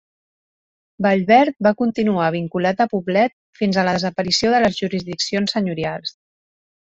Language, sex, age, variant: Catalan, female, 30-39, Central